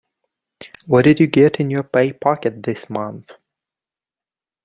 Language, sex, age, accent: English, male, under 19, Canadian English